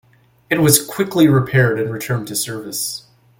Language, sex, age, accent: English, male, 19-29, United States English